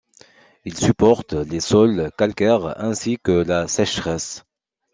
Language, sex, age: French, male, 30-39